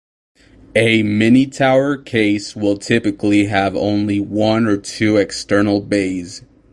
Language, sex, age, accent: English, male, 19-29, United States English